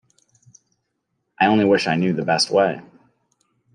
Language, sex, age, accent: English, male, 30-39, United States English